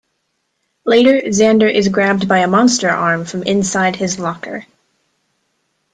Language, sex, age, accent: English, female, 19-29, United States English